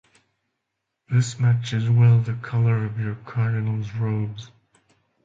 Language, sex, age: English, male, 40-49